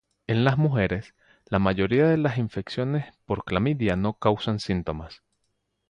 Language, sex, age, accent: Spanish, male, 40-49, Caribe: Cuba, Venezuela, Puerto Rico, República Dominicana, Panamá, Colombia caribeña, México caribeño, Costa del golfo de México